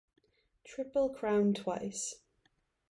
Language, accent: English, Welsh English